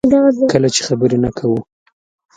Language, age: Pashto, 30-39